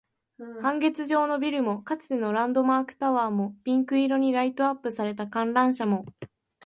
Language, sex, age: Japanese, female, 19-29